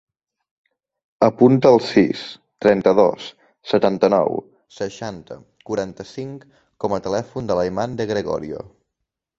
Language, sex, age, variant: Catalan, male, 19-29, Central